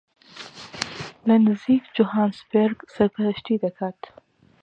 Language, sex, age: Central Kurdish, female, 30-39